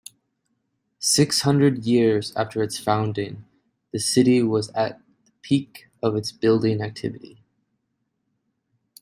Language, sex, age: English, male, 30-39